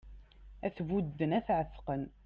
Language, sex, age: Kabyle, female, 19-29